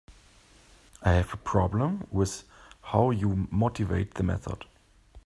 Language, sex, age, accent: English, male, 30-39, United States English